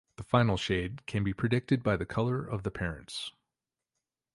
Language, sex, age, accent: English, male, 40-49, United States English